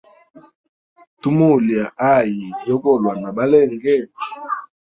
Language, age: Hemba, 40-49